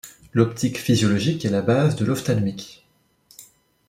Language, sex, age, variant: French, male, 19-29, Français de métropole